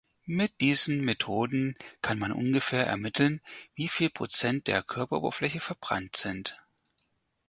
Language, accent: German, Deutschland Deutsch